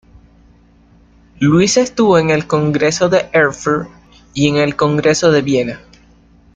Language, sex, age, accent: Spanish, male, 19-29, Caribe: Cuba, Venezuela, Puerto Rico, República Dominicana, Panamá, Colombia caribeña, México caribeño, Costa del golfo de México